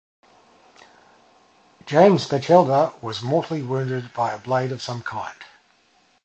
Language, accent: English, Australian English